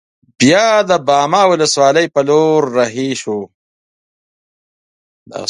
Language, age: Pashto, 30-39